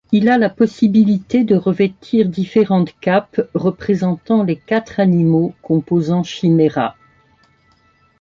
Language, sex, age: French, female, 70-79